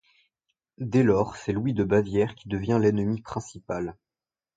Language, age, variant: French, 19-29, Français de métropole